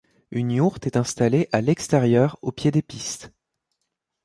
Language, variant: French, Français de métropole